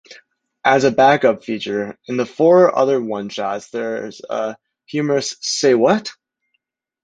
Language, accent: English, United States English